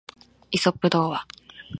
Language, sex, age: Japanese, female, 19-29